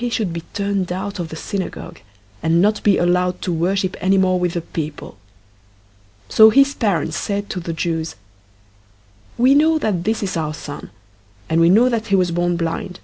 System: none